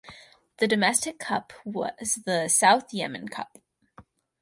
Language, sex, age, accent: English, female, under 19, United States English